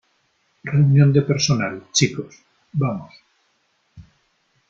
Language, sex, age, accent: Spanish, male, 30-39, España: Norte peninsular (Asturias, Castilla y León, Cantabria, País Vasco, Navarra, Aragón, La Rioja, Guadalajara, Cuenca)